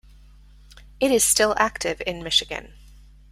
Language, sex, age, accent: English, female, 30-39, United States English